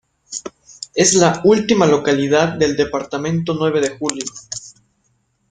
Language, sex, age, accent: Spanish, male, 19-29, México